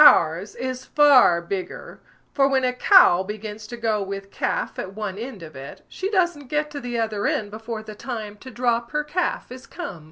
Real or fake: real